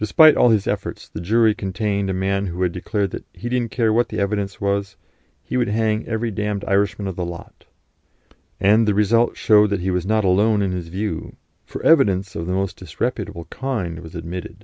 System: none